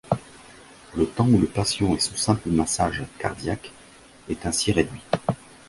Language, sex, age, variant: French, male, 50-59, Français de métropole